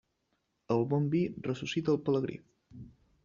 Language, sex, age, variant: Catalan, male, under 19, Central